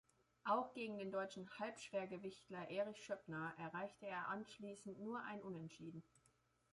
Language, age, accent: German, 30-39, Deutschland Deutsch